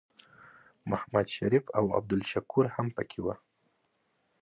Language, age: Pashto, 19-29